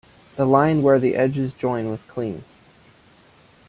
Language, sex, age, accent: English, male, 19-29, United States English